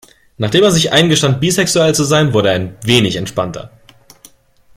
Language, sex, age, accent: German, male, 19-29, Deutschland Deutsch